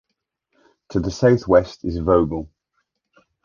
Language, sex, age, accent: English, male, 30-39, England English